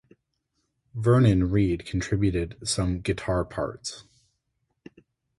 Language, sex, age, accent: English, male, 30-39, United States English